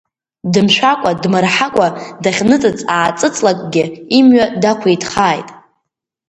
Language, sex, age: Abkhazian, female, under 19